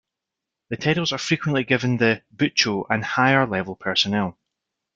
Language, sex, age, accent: English, male, 30-39, Scottish English